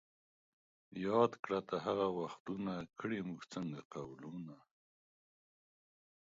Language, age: Pashto, 60-69